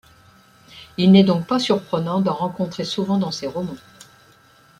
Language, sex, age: French, female, 60-69